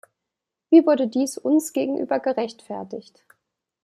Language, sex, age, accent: German, female, 19-29, Deutschland Deutsch